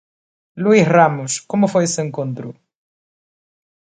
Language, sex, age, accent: Galician, female, 30-39, Atlántico (seseo e gheada)